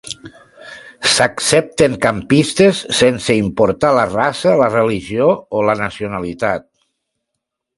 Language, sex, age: Catalan, male, 60-69